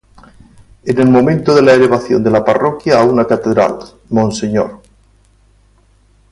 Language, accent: Spanish, España: Sur peninsular (Andalucia, Extremadura, Murcia)